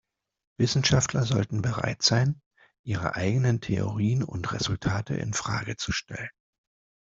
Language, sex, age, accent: German, male, 40-49, Deutschland Deutsch